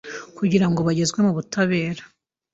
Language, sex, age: Kinyarwanda, female, 19-29